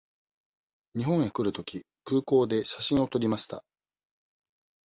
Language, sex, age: Japanese, male, 40-49